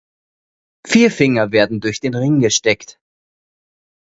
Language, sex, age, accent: German, male, 30-39, Österreichisches Deutsch